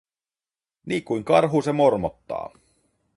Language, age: Finnish, 40-49